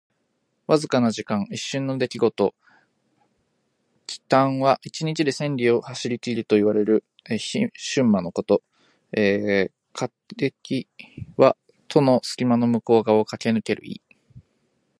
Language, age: Japanese, 19-29